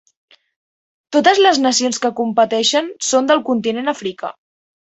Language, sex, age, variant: Catalan, female, under 19, Central